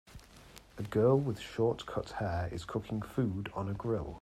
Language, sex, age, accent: English, male, 30-39, England English